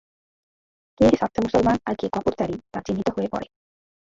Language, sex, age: Bengali, female, 19-29